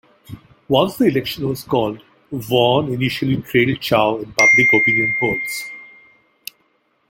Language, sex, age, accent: English, male, 60-69, India and South Asia (India, Pakistan, Sri Lanka)